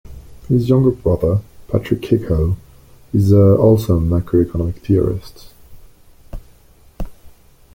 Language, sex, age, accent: English, male, 30-39, Australian English